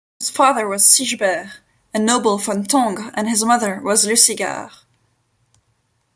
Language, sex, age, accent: English, female, 19-29, United States English